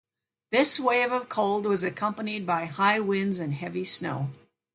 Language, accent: English, United States English